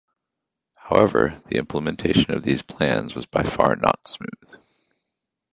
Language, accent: English, United States English